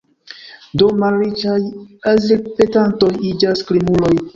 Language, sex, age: Esperanto, male, 19-29